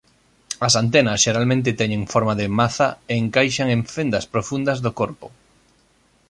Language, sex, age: Galician, male, 30-39